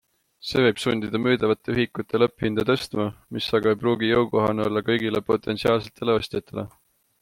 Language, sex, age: Estonian, male, 19-29